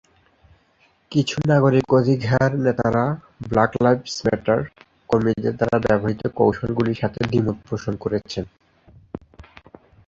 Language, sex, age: Bengali, male, 19-29